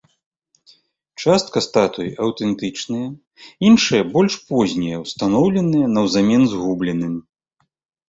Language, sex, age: Belarusian, male, 40-49